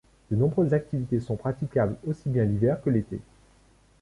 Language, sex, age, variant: French, male, 40-49, Français de métropole